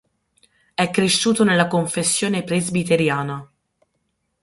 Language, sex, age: Italian, male, 30-39